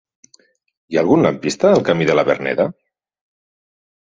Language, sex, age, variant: Catalan, male, 40-49, Central